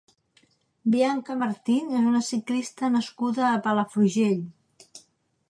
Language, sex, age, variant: Catalan, female, 60-69, Central